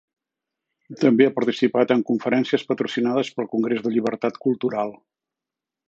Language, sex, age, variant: Catalan, male, 60-69, Central